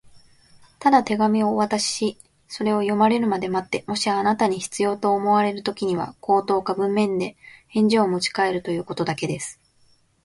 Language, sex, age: Japanese, female, 19-29